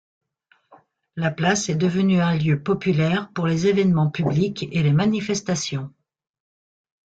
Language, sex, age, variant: French, female, 50-59, Français de métropole